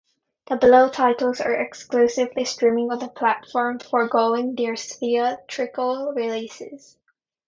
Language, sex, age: English, female, 19-29